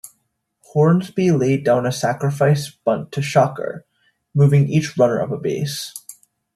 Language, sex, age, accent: English, male, under 19, United States English